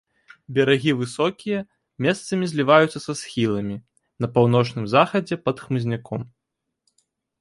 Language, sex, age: Belarusian, male, 19-29